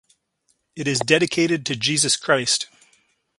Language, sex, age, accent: English, male, 50-59, Canadian English